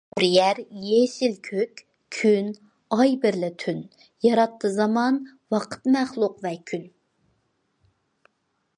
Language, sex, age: Uyghur, female, 19-29